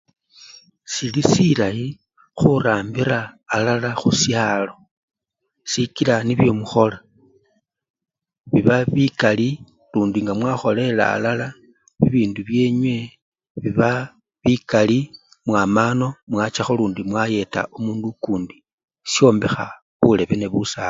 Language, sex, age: Luyia, male, 40-49